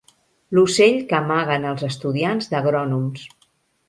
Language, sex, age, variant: Catalan, female, 50-59, Central